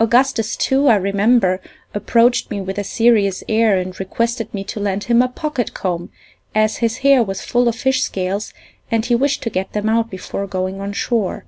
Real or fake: real